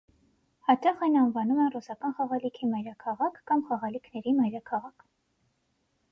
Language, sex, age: Armenian, female, under 19